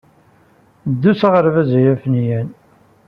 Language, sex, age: Kabyle, male, 40-49